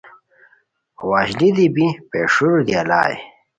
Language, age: Khowar, 30-39